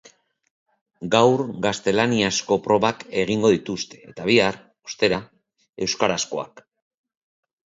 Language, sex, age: Basque, male, 50-59